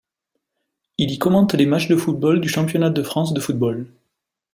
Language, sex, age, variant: French, male, 30-39, Français de métropole